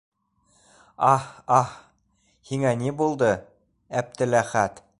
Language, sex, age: Bashkir, male, 19-29